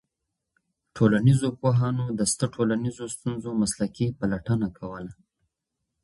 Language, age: Pashto, 30-39